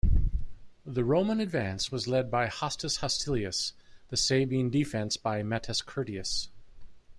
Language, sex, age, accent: English, male, 50-59, United States English